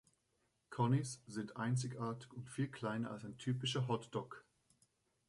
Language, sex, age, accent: German, male, 30-39, Deutschland Deutsch